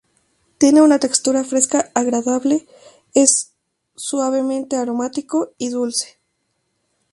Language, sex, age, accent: Spanish, female, 19-29, México